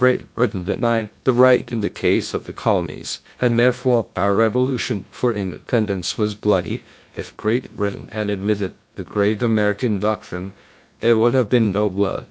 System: TTS, GlowTTS